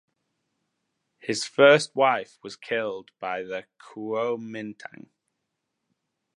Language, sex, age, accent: English, male, 19-29, England English